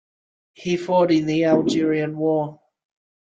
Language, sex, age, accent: English, male, 30-39, Australian English